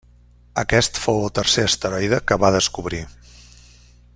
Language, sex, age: Catalan, male, 60-69